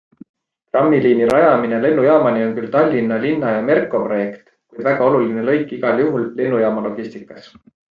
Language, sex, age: Estonian, male, 30-39